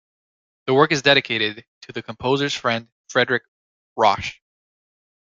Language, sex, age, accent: English, male, 19-29, United States English